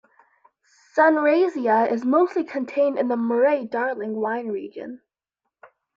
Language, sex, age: English, female, 19-29